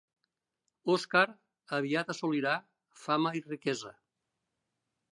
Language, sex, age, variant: Catalan, male, 60-69, Nord-Occidental